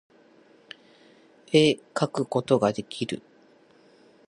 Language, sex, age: Japanese, female, 40-49